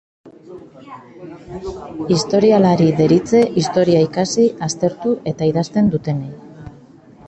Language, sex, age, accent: Basque, female, 40-49, Mendebalekoa (Araba, Bizkaia, Gipuzkoako mendebaleko herri batzuk)